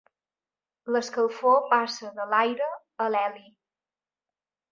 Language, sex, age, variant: Catalan, female, 40-49, Balear